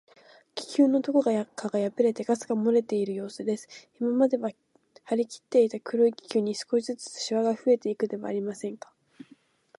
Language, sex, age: Japanese, female, 19-29